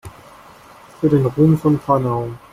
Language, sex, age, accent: German, male, 19-29, Schweizerdeutsch